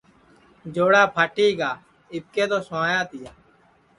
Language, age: Sansi, 19-29